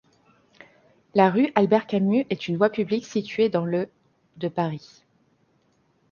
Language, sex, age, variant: French, female, 30-39, Français de métropole